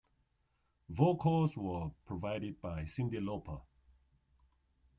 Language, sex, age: English, male, 40-49